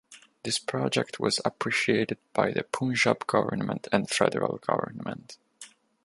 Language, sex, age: English, male, 19-29